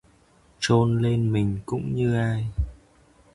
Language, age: Vietnamese, 19-29